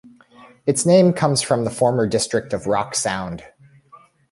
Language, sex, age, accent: English, male, 30-39, United States English